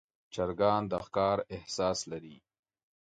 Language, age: Pashto, 30-39